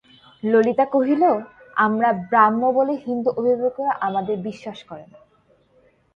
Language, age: Bengali, 19-29